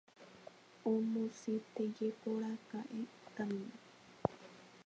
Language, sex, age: Guarani, female, 19-29